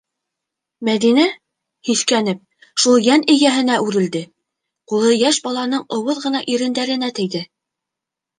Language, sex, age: Bashkir, female, 19-29